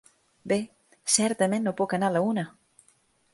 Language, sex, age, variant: Catalan, female, 40-49, Balear